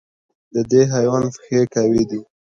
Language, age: Pashto, under 19